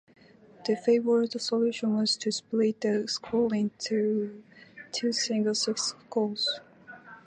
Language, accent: English, Irish English